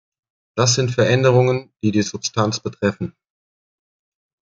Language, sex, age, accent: German, male, 40-49, Deutschland Deutsch